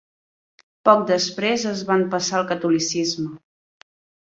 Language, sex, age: Catalan, female, 30-39